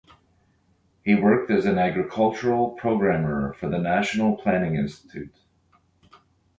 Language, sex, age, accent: English, male, 40-49, Canadian English